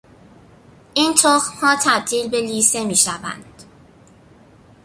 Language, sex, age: Persian, female, under 19